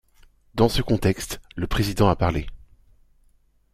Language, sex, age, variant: French, male, 30-39, Français de métropole